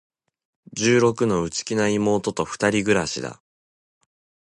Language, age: Japanese, 19-29